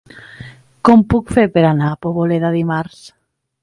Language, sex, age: Catalan, female, 30-39